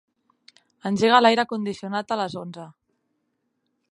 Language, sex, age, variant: Catalan, female, 19-29, Central